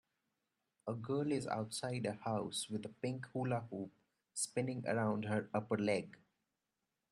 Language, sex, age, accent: English, male, 19-29, India and South Asia (India, Pakistan, Sri Lanka)